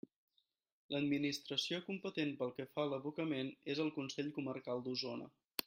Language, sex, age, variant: Catalan, male, 19-29, Central